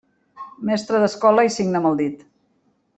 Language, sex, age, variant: Catalan, female, 50-59, Central